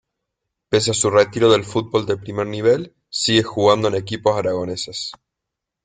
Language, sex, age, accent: Spanish, male, 19-29, Rioplatense: Argentina, Uruguay, este de Bolivia, Paraguay